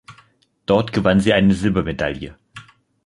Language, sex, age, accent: German, male, 19-29, Deutschland Deutsch